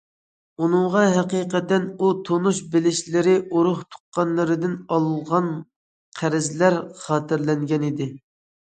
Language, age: Uyghur, 19-29